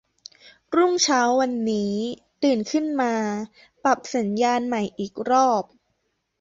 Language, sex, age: Thai, female, under 19